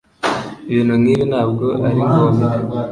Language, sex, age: Kinyarwanda, male, 19-29